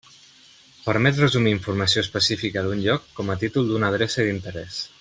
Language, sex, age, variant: Catalan, male, 30-39, Central